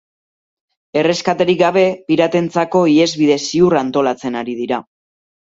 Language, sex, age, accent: Basque, female, 30-39, Mendebalekoa (Araba, Bizkaia, Gipuzkoako mendebaleko herri batzuk)